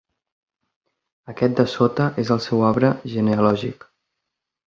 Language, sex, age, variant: Catalan, male, 19-29, Central